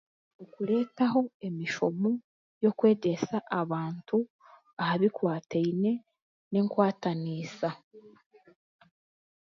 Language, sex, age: Chiga, female, 19-29